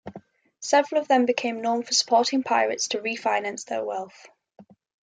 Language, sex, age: English, female, 19-29